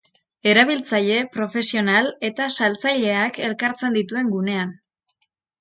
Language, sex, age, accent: Basque, female, 19-29, Erdialdekoa edo Nafarra (Gipuzkoa, Nafarroa)